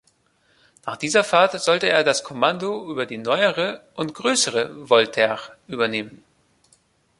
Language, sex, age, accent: German, male, 19-29, Deutschland Deutsch